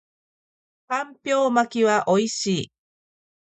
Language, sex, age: Japanese, female, 40-49